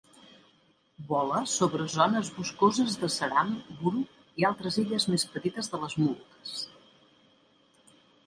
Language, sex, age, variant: Catalan, female, 60-69, Central